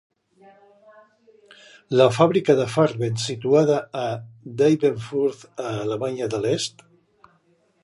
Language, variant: Catalan, Central